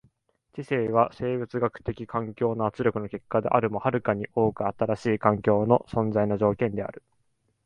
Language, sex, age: Japanese, male, 19-29